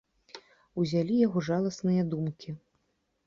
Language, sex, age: Belarusian, female, 30-39